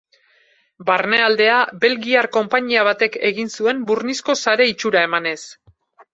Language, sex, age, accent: Basque, female, 40-49, Mendebalekoa (Araba, Bizkaia, Gipuzkoako mendebaleko herri batzuk)